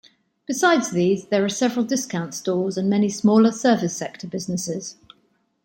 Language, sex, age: English, female, 50-59